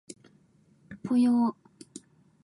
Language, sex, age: Japanese, female, 19-29